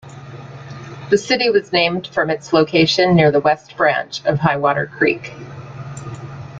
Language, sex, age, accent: English, female, 50-59, United States English